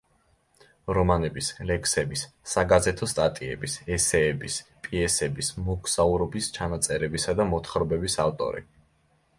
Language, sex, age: Georgian, male, 19-29